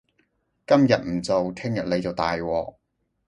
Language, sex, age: Cantonese, male, 30-39